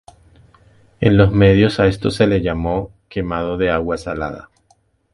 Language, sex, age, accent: Spanish, male, 30-39, Caribe: Cuba, Venezuela, Puerto Rico, República Dominicana, Panamá, Colombia caribeña, México caribeño, Costa del golfo de México